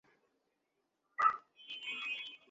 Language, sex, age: Bengali, female, 50-59